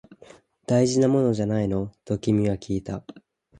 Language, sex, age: Japanese, male, 19-29